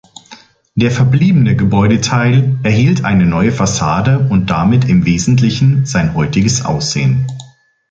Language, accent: German, Deutschland Deutsch